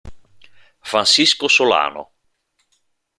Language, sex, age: Italian, male, 30-39